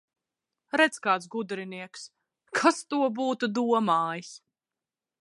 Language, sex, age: Latvian, female, 19-29